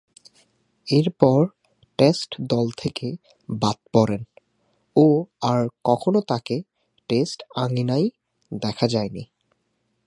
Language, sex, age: Bengali, male, 19-29